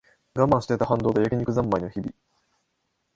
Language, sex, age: Japanese, male, 19-29